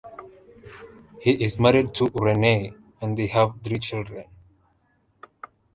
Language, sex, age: English, male, 19-29